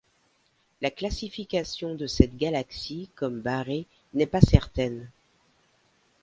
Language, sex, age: French, female, 50-59